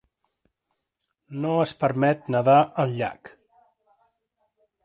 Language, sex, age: Catalan, male, 30-39